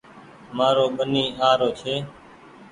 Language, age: Goaria, 19-29